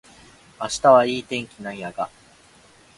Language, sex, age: Japanese, male, 19-29